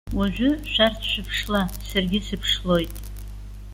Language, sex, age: Abkhazian, female, 70-79